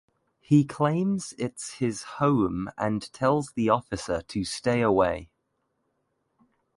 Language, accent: English, England English